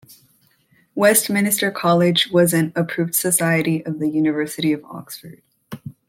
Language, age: English, under 19